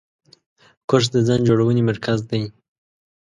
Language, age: Pashto, 19-29